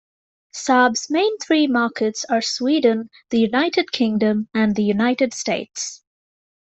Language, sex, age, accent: English, female, 19-29, England English